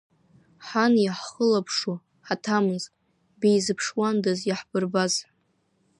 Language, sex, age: Abkhazian, female, under 19